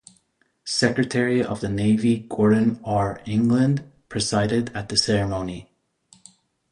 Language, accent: English, Canadian English